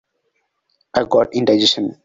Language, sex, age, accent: English, male, 19-29, India and South Asia (India, Pakistan, Sri Lanka)